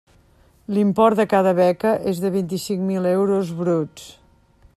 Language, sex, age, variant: Catalan, female, 50-59, Central